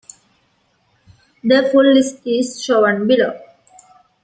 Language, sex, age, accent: English, female, 19-29, United States English